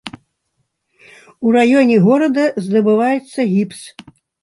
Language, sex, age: Belarusian, female, 70-79